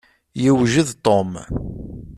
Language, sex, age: Kabyle, male, 30-39